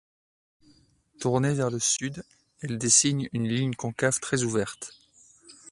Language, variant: French, Français de métropole